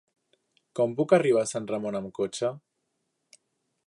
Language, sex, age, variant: Catalan, male, under 19, Central